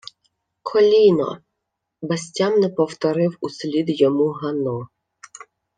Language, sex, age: Ukrainian, female, 30-39